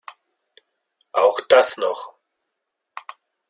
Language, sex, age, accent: German, male, 40-49, Deutschland Deutsch